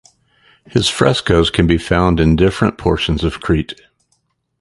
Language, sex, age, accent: English, male, 50-59, United States English